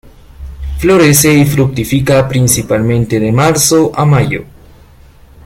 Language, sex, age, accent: Spanish, male, 19-29, América central